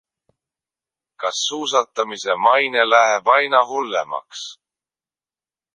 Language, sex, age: Estonian, male, 19-29